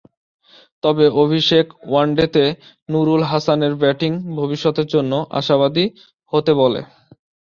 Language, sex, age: Bengali, male, 19-29